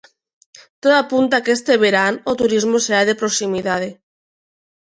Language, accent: Galician, Neofalante